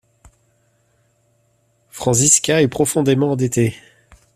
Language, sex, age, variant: French, male, 30-39, Français de métropole